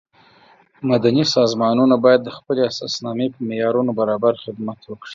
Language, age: Pashto, 30-39